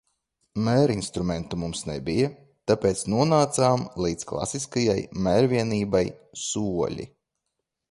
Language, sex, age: Latvian, male, 30-39